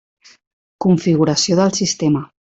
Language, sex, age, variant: Catalan, female, 40-49, Central